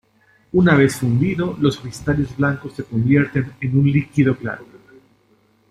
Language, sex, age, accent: Spanish, male, 40-49, México